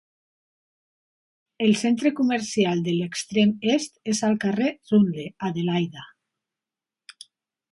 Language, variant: Catalan, Septentrional